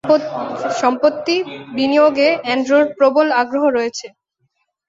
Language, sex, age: Bengali, male, 19-29